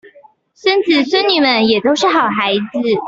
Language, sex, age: Chinese, female, 19-29